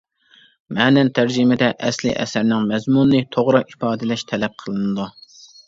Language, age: Uyghur, 19-29